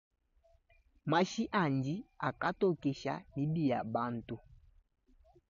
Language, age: Luba-Lulua, 19-29